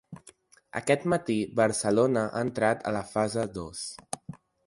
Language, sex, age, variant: Catalan, male, under 19, Central